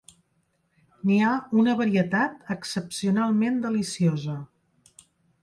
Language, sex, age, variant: Catalan, female, 50-59, Central